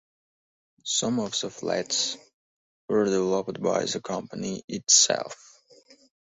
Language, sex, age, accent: English, male, 19-29, England English